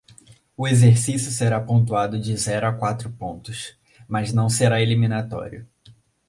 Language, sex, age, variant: Portuguese, male, under 19, Portuguese (Brasil)